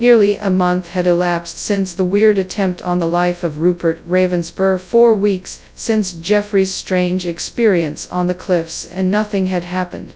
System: TTS, FastPitch